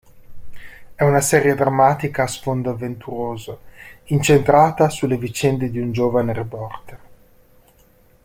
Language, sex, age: Italian, male, 40-49